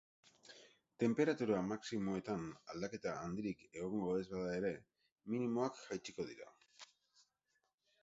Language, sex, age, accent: Basque, male, 50-59, Erdialdekoa edo Nafarra (Gipuzkoa, Nafarroa)